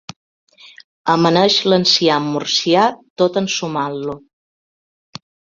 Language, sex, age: Catalan, female, 50-59